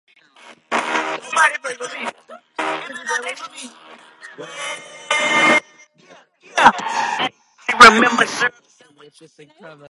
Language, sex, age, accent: English, female, under 19, United States English